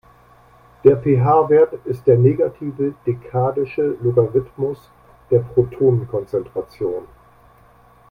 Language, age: German, 60-69